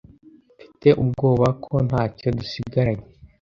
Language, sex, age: Kinyarwanda, male, under 19